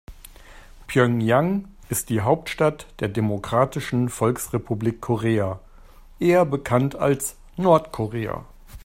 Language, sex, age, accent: German, male, 50-59, Deutschland Deutsch